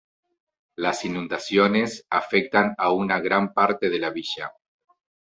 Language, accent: Spanish, Rioplatense: Argentina, Uruguay, este de Bolivia, Paraguay